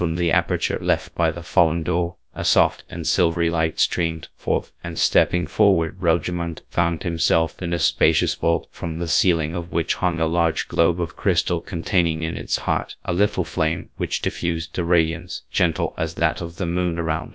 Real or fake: fake